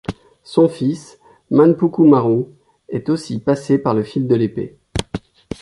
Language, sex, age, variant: French, male, 40-49, Français de métropole